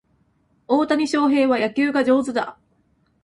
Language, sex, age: Japanese, female, 19-29